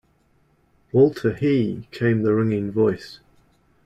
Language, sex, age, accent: English, male, 40-49, New Zealand English